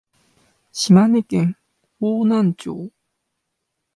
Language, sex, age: Japanese, male, 19-29